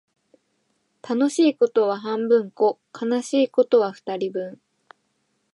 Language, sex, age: Japanese, female, 19-29